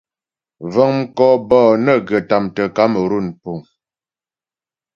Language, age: Ghomala, 19-29